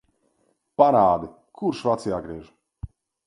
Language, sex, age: Latvian, male, 40-49